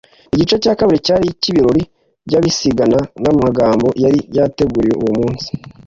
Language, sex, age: Kinyarwanda, male, 19-29